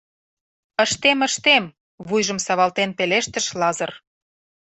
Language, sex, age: Mari, female, 40-49